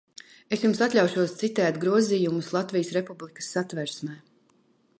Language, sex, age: Latvian, female, 40-49